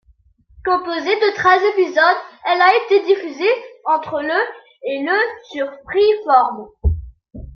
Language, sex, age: French, female, 19-29